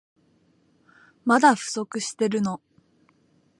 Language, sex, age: Japanese, female, 19-29